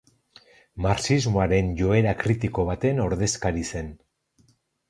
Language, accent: Basque, Erdialdekoa edo Nafarra (Gipuzkoa, Nafarroa)